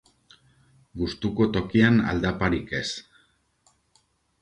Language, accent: Basque, Erdialdekoa edo Nafarra (Gipuzkoa, Nafarroa)